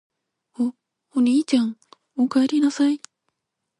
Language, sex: Japanese, female